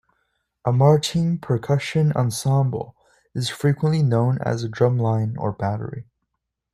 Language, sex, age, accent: English, male, 19-29, Canadian English